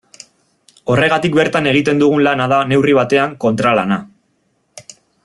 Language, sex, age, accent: Basque, male, 19-29, Erdialdekoa edo Nafarra (Gipuzkoa, Nafarroa)